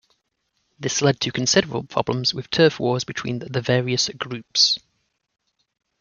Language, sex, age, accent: English, male, 30-39, England English